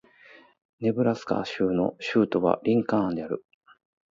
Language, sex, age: Japanese, male, 40-49